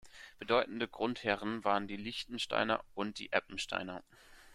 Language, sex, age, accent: German, male, 19-29, Deutschland Deutsch